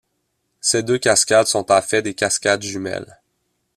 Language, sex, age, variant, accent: French, male, 19-29, Français d'Amérique du Nord, Français du Canada